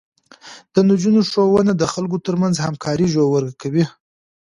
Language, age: Pashto, 30-39